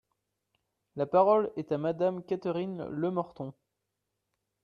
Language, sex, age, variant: French, male, 19-29, Français de métropole